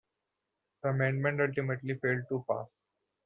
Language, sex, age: English, male, 19-29